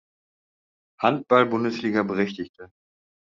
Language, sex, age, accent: German, male, 30-39, Deutschland Deutsch